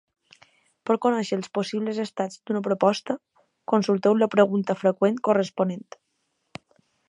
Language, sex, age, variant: Catalan, female, 19-29, Balear